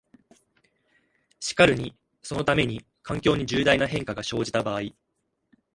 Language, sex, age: Japanese, male, 19-29